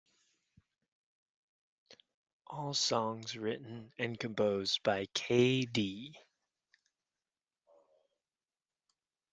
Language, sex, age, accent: English, male, 19-29, United States English